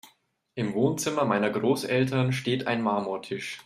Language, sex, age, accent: German, male, 19-29, Deutschland Deutsch